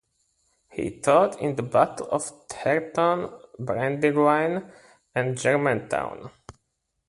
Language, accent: English, Irish English